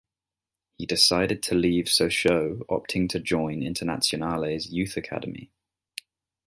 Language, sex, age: English, male, 19-29